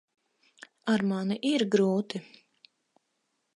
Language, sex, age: Latvian, female, 30-39